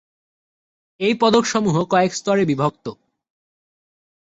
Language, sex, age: Bengali, male, under 19